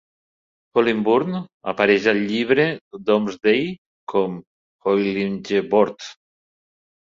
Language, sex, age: Catalan, male, 60-69